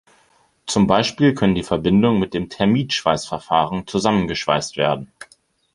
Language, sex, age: German, male, 19-29